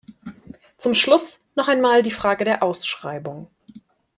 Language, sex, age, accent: German, female, 19-29, Deutschland Deutsch